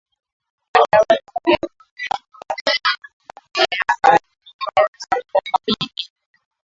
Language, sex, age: Swahili, female, 19-29